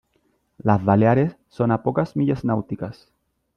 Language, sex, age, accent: Spanish, male, 30-39, Chileno: Chile, Cuyo